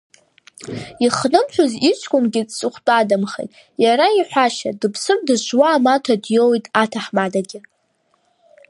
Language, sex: Abkhazian, female